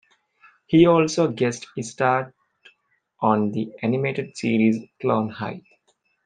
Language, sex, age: English, male, 19-29